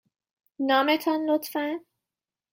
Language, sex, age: Persian, female, 30-39